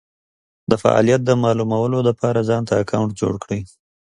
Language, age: Pashto, 30-39